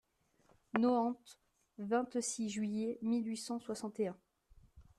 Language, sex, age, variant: French, female, 19-29, Français de métropole